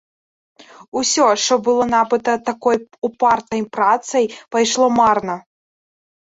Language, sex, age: Belarusian, female, 19-29